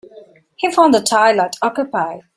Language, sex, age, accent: English, female, 19-29, India and South Asia (India, Pakistan, Sri Lanka)